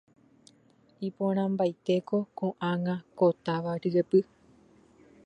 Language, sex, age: Guarani, female, 19-29